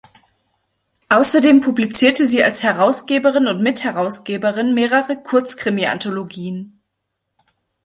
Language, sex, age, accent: German, female, 19-29, Deutschland Deutsch